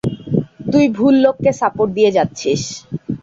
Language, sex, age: Bengali, female, 19-29